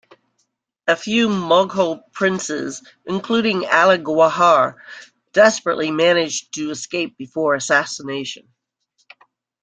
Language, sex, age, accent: English, female, 60-69, United States English